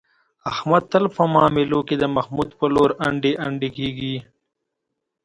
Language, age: Pashto, 19-29